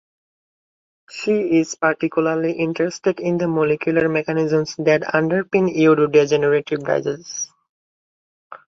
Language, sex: English, male